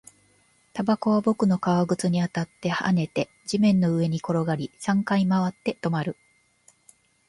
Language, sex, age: Japanese, female, 50-59